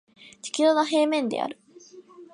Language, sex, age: Japanese, female, 19-29